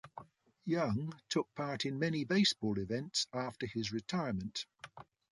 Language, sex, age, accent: English, male, 70-79, England English